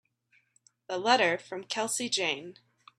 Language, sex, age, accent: English, female, 30-39, United States English